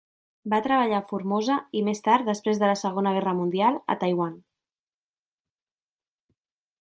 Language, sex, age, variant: Catalan, female, 19-29, Central